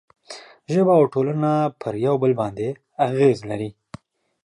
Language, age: Pashto, 19-29